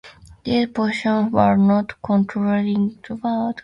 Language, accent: English, United States English